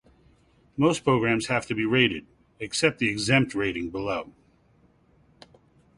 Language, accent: English, United States English